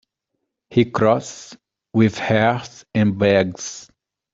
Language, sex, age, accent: English, male, 30-39, United States English